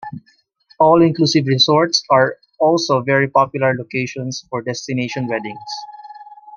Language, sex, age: English, male, 19-29